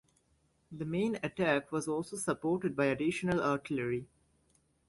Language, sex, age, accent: English, male, 19-29, England English